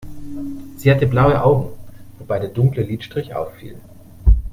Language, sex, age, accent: German, male, 40-49, Deutschland Deutsch